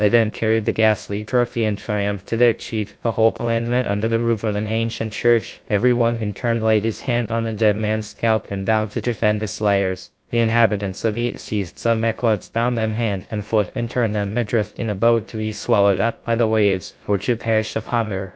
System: TTS, GlowTTS